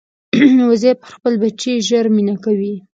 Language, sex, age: Pashto, female, 19-29